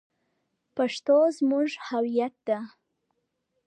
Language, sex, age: Pashto, female, under 19